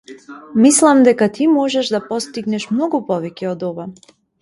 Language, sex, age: Macedonian, female, 30-39